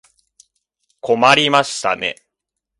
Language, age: Japanese, 19-29